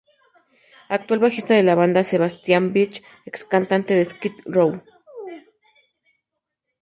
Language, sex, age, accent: Spanish, female, 19-29, México